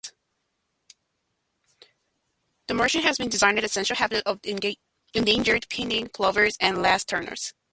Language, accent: English, United States English